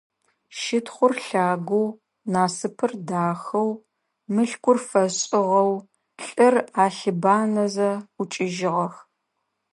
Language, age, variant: Adyghe, 40-49, Адыгабзэ (Кирил, пстэумэ зэдыряе)